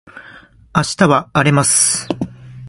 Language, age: Japanese, under 19